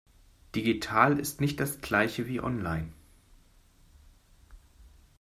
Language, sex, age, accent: German, male, 40-49, Deutschland Deutsch